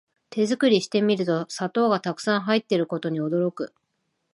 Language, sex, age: Japanese, female, 40-49